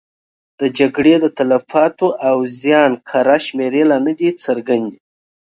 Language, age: Pashto, 30-39